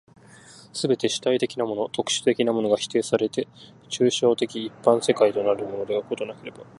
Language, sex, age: Japanese, male, under 19